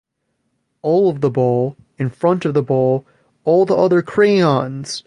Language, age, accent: English, 19-29, United States English